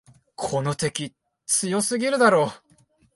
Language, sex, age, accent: Japanese, male, 19-29, 標準語